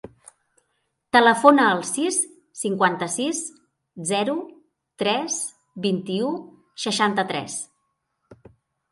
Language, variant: Catalan, Central